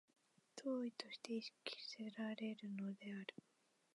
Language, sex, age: Japanese, female, 19-29